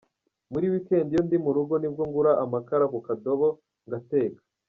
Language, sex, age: Kinyarwanda, male, 19-29